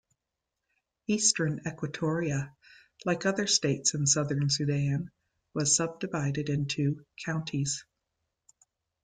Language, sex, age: English, female, 50-59